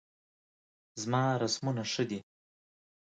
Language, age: Pashto, 30-39